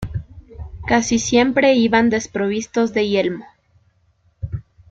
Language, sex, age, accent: Spanish, female, 19-29, Andino-Pacífico: Colombia, Perú, Ecuador, oeste de Bolivia y Venezuela andina